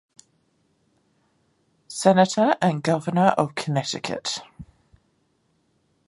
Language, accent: English, Australian English